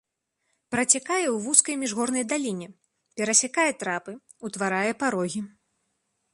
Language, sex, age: Belarusian, female, 19-29